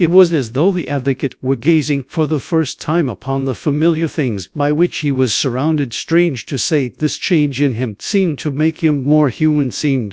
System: TTS, GradTTS